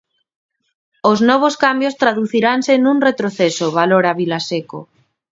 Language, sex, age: Galician, female, 30-39